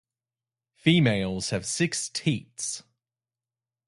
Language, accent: English, Australian English